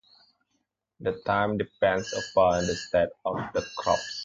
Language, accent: English, indonesia